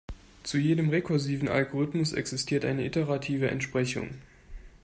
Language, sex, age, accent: German, male, 19-29, Deutschland Deutsch